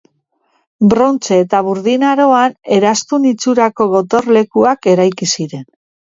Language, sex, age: Basque, female, 50-59